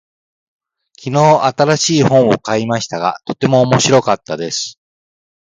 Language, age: Japanese, 50-59